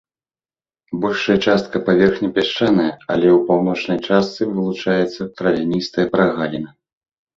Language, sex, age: Belarusian, male, 30-39